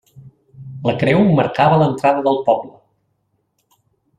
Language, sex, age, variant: Catalan, male, 50-59, Central